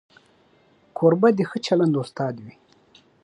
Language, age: Pashto, 30-39